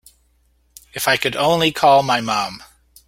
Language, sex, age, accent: English, male, 40-49, Canadian English